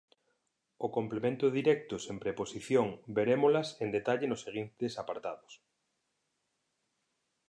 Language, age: Galician, 40-49